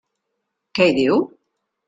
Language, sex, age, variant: Catalan, female, 50-59, Central